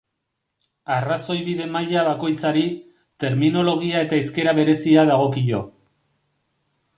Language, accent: Basque, Erdialdekoa edo Nafarra (Gipuzkoa, Nafarroa)